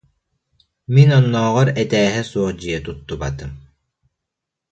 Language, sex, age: Yakut, male, 19-29